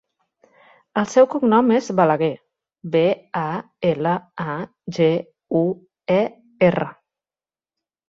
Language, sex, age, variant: Catalan, female, 30-39, Central